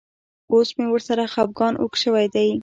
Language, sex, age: Pashto, female, under 19